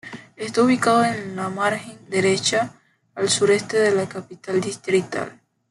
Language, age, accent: Spanish, 19-29, Caribe: Cuba, Venezuela, Puerto Rico, República Dominicana, Panamá, Colombia caribeña, México caribeño, Costa del golfo de México